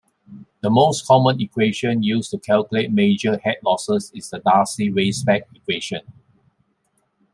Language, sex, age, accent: English, male, 60-69, Malaysian English